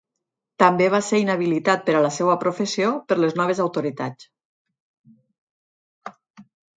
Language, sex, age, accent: Catalan, female, 40-49, Tortosí